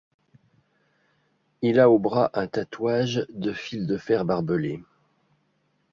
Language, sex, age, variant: French, male, 50-59, Français de métropole